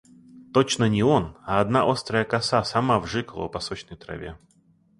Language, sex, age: Russian, male, 30-39